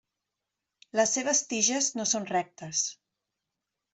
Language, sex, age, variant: Catalan, female, 40-49, Central